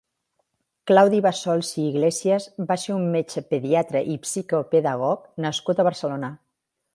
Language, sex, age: Catalan, female, 50-59